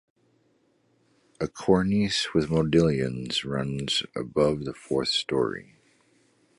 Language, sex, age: English, male, 40-49